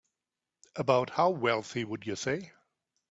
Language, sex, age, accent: English, male, 50-59, United States English